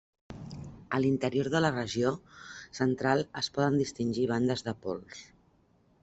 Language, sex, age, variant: Catalan, female, 50-59, Central